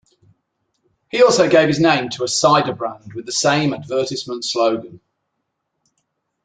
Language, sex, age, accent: English, male, 50-59, England English